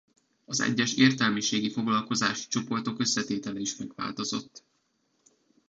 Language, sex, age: Hungarian, male, 19-29